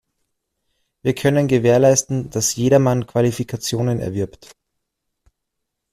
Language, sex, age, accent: German, male, 30-39, Österreichisches Deutsch